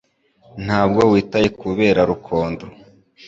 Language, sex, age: Kinyarwanda, male, 19-29